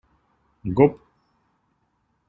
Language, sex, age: Russian, male, 19-29